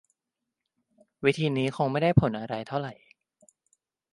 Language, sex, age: Thai, male, 19-29